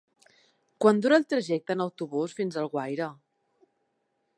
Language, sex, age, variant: Catalan, female, 30-39, Nord-Occidental